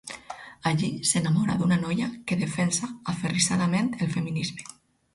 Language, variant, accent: Catalan, Alacantí, valencià